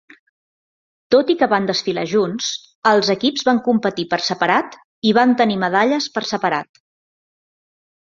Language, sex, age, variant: Catalan, female, 30-39, Central